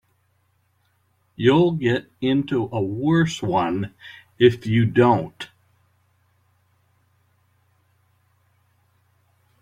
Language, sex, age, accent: English, male, 60-69, United States English